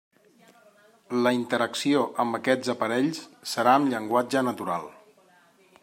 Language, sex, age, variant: Catalan, male, 40-49, Central